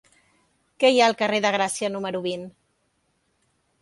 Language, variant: Catalan, Central